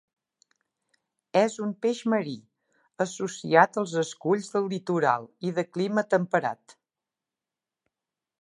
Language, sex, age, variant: Catalan, female, 50-59, Nord-Occidental